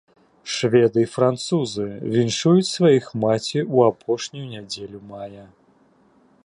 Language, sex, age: Belarusian, male, 40-49